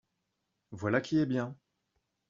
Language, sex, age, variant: French, male, 40-49, Français de métropole